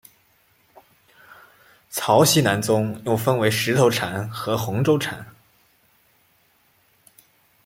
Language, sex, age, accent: Chinese, male, 19-29, 出生地：湖北省